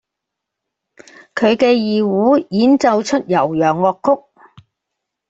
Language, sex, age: Cantonese, female, 70-79